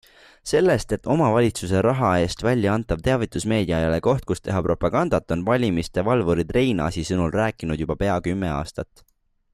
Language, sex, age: Estonian, male, 19-29